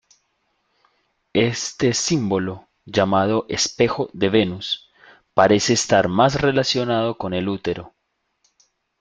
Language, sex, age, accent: Spanish, male, 30-39, Andino-Pacífico: Colombia, Perú, Ecuador, oeste de Bolivia y Venezuela andina